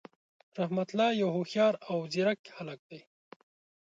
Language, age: Pashto, 19-29